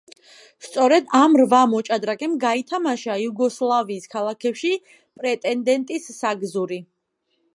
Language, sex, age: Georgian, female, 19-29